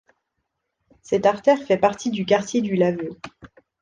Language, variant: French, Français de métropole